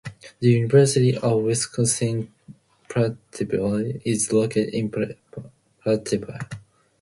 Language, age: English, 19-29